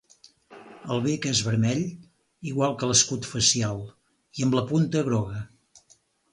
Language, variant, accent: Catalan, Central, central; Empordanès